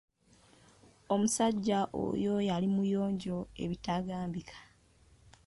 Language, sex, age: Ganda, male, 19-29